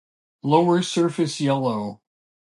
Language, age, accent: English, 50-59, Canadian English